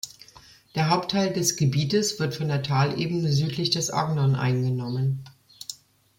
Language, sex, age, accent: German, female, 50-59, Deutschland Deutsch